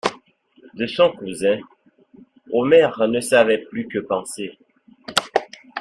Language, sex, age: French, male, 19-29